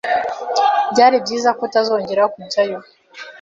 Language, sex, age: Kinyarwanda, female, 19-29